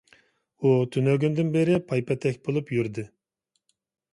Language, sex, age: Uyghur, male, 40-49